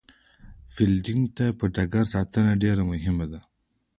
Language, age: Pashto, under 19